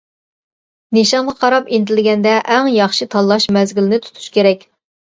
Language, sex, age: Uyghur, female, 40-49